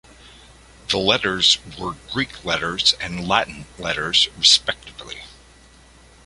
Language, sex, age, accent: English, male, 50-59, United States English